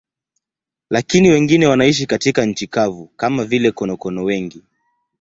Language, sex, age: Swahili, male, 19-29